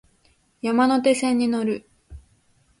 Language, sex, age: Japanese, female, under 19